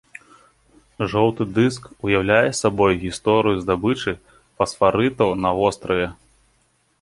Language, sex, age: Belarusian, male, 19-29